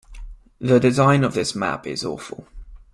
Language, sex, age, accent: English, male, 19-29, England English